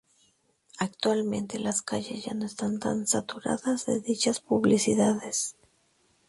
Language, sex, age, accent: Spanish, female, 30-39, México